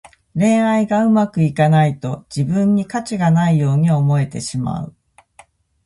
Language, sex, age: Japanese, female, 40-49